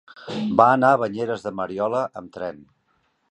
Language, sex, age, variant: Catalan, male, 50-59, Central